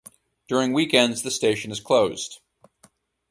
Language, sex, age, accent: English, male, 30-39, United States English